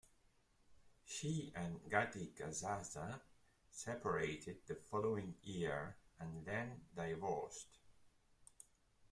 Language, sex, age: English, male, 40-49